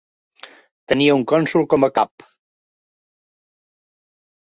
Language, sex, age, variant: Catalan, male, 70-79, Central